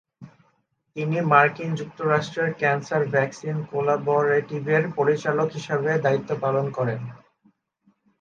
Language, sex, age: Bengali, male, 19-29